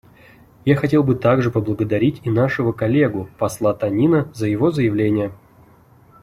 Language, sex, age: Russian, male, 30-39